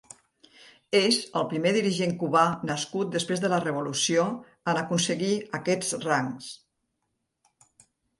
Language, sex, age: Catalan, female, 60-69